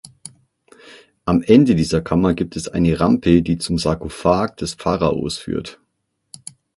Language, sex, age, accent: German, male, 40-49, Deutschland Deutsch; Österreichisches Deutsch